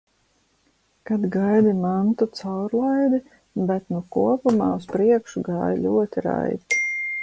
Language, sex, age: Latvian, female, 50-59